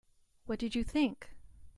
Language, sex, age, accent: English, female, 50-59, United States English